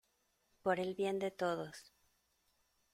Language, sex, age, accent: Spanish, female, 40-49, México